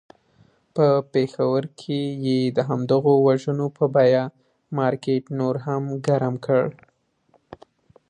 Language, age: Pashto, 19-29